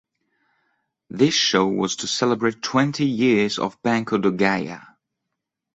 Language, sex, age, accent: English, male, 30-39, United States English